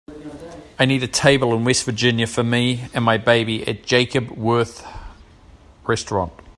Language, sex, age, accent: English, male, 50-59, New Zealand English